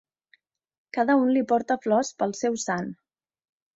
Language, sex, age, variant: Catalan, female, 30-39, Central